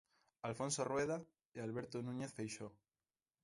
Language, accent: Galician, Normativo (estándar)